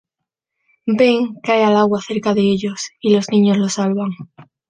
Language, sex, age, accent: Spanish, female, under 19, España: Sur peninsular (Andalucia, Extremadura, Murcia)